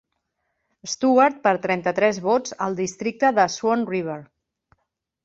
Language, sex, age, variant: Catalan, female, 40-49, Central